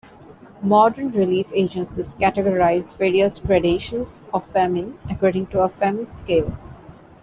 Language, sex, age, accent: English, female, 19-29, India and South Asia (India, Pakistan, Sri Lanka)